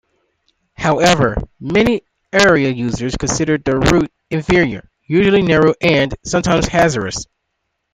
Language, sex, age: English, male, 19-29